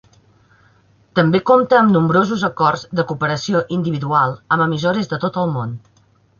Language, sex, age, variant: Catalan, female, 30-39, Central